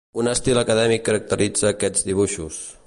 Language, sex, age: Catalan, male, 40-49